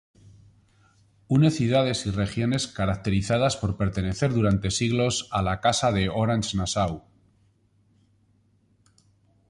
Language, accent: Spanish, España: Norte peninsular (Asturias, Castilla y León, Cantabria, País Vasco, Navarra, Aragón, La Rioja, Guadalajara, Cuenca)